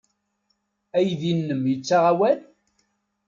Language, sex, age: Kabyle, male, 60-69